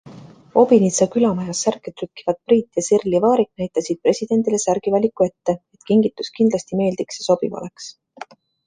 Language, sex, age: Estonian, female, 30-39